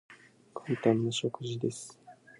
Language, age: Japanese, under 19